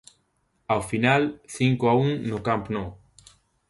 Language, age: Galician, 19-29